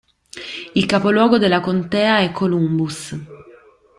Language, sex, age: Italian, female, 30-39